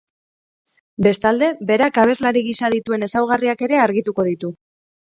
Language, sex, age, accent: Basque, female, 30-39, Mendebalekoa (Araba, Bizkaia, Gipuzkoako mendebaleko herri batzuk)